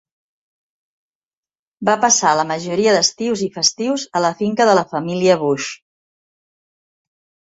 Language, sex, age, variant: Catalan, female, 50-59, Central